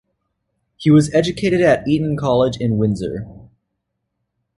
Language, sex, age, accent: English, male, under 19, United States English